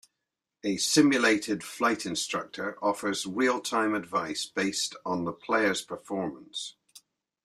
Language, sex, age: English, male, 70-79